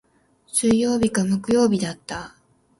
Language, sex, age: Japanese, female, 19-29